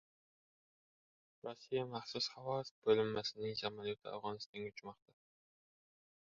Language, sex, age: Uzbek, male, 19-29